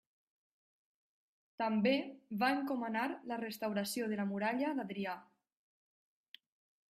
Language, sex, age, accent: Catalan, female, 19-29, valencià